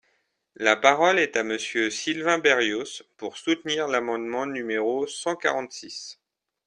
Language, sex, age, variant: French, male, 19-29, Français de métropole